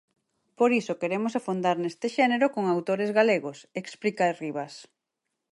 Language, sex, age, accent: Galician, female, 30-39, Oriental (común en zona oriental)